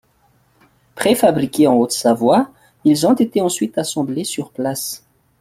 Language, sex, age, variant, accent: French, male, 30-39, Français d'Afrique subsaharienne et des îles africaines, Français de Madagascar